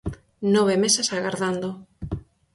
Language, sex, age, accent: Galician, female, 30-39, Normativo (estándar)